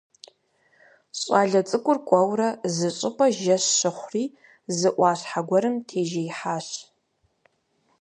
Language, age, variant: Kabardian, 19-29, Адыгэбзэ (Къэбэрдей, Кирил, псоми зэдай)